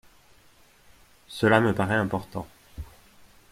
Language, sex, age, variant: French, male, 19-29, Français de métropole